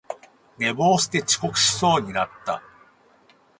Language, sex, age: Japanese, male, 40-49